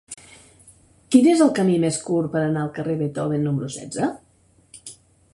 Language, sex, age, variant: Catalan, female, 50-59, Central